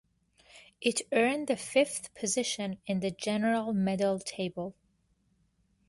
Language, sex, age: English, female, 30-39